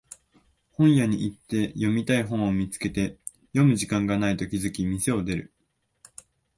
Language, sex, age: Japanese, male, 19-29